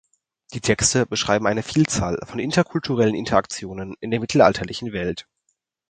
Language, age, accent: German, under 19, Deutschland Deutsch